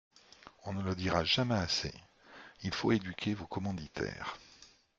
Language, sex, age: French, male, 50-59